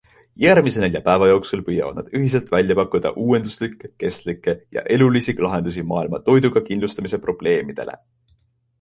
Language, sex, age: Estonian, male, 19-29